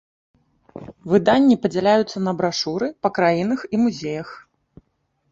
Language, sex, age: Belarusian, female, 30-39